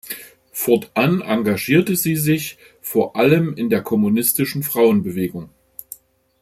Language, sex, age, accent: German, male, 40-49, Deutschland Deutsch